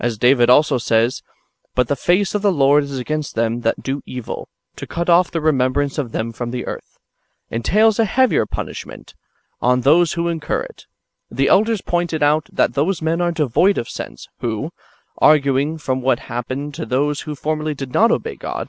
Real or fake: real